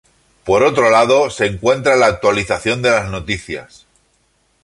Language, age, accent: Spanish, 40-49, España: Centro-Sur peninsular (Madrid, Toledo, Castilla-La Mancha)